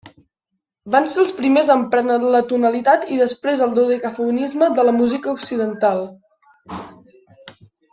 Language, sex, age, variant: Catalan, male, under 19, Central